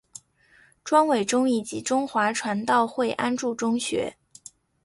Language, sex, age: Chinese, female, 19-29